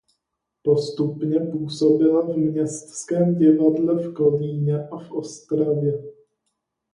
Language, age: Czech, 30-39